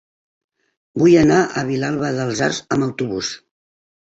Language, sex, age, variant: Catalan, female, 60-69, Central